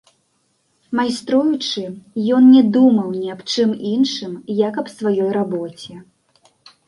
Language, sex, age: Belarusian, female, 19-29